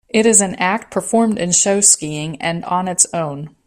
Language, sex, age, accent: English, female, 50-59, United States English